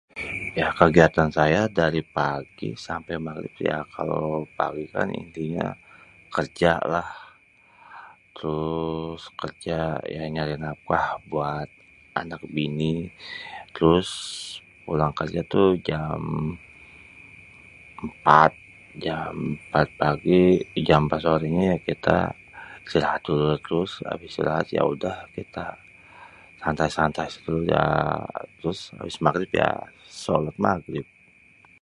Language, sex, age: Betawi, male, 40-49